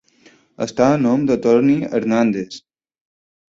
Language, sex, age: Catalan, male, 19-29